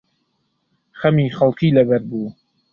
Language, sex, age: Central Kurdish, male, 19-29